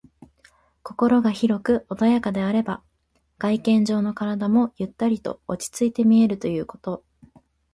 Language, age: Japanese, 19-29